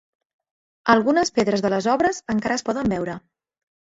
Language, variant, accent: Catalan, Central, central; estàndard